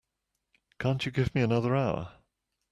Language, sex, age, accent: English, male, 50-59, England English